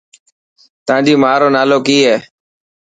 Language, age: Dhatki, 19-29